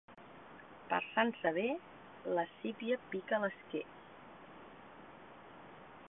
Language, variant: Catalan, Central